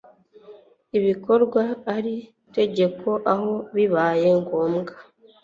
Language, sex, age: Kinyarwanda, female, 19-29